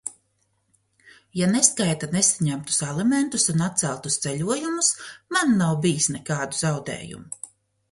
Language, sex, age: Latvian, female, 40-49